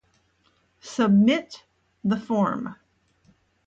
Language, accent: English, United States English